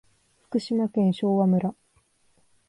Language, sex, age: Japanese, female, 19-29